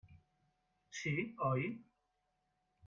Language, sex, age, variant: Catalan, male, 50-59, Central